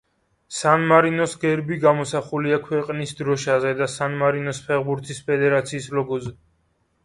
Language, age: Georgian, 19-29